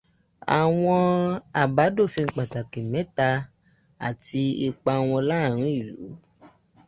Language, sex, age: Yoruba, male, 19-29